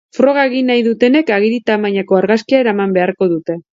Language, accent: Basque, Mendebalekoa (Araba, Bizkaia, Gipuzkoako mendebaleko herri batzuk)